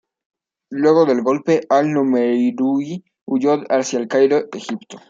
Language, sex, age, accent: Spanish, male, under 19, México